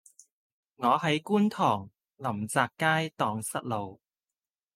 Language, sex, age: Cantonese, female, 30-39